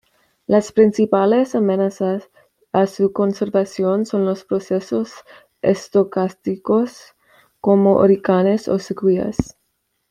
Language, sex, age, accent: Spanish, female, under 19, México